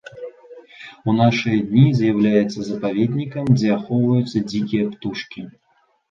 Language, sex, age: Belarusian, male, 19-29